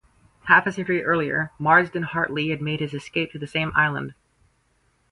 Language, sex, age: English, female, 19-29